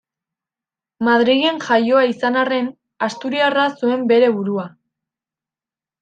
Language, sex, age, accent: Basque, female, under 19, Erdialdekoa edo Nafarra (Gipuzkoa, Nafarroa)